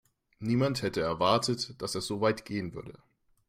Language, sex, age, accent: German, male, 19-29, Deutschland Deutsch